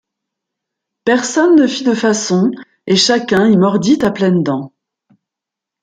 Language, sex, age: French, female, 40-49